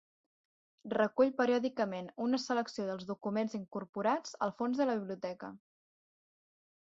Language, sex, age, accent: Catalan, female, 19-29, central; nord-occidental